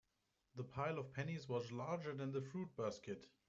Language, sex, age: English, male, 30-39